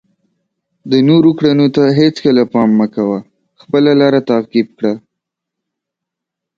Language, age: Pashto, 19-29